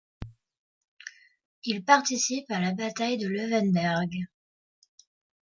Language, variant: French, Français de métropole